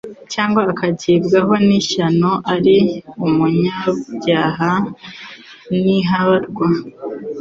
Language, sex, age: Kinyarwanda, female, 19-29